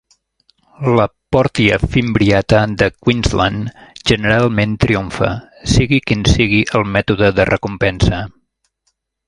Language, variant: Catalan, Central